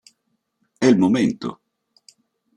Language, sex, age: Italian, male, 50-59